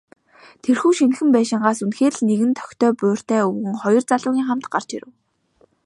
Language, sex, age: Mongolian, female, 19-29